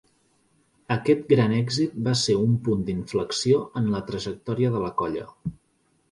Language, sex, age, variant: Catalan, male, 30-39, Central